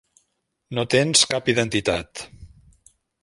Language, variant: Catalan, Central